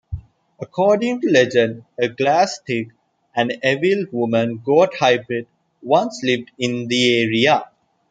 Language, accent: English, India and South Asia (India, Pakistan, Sri Lanka)